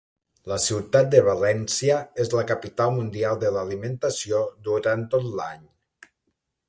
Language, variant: Catalan, Nord-Occidental